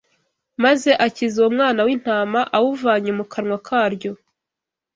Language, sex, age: Kinyarwanda, female, 19-29